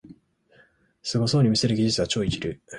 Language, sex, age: Japanese, male, 19-29